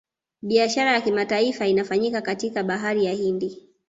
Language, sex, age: Swahili, female, 19-29